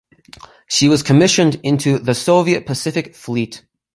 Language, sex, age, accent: English, male, under 19, United States English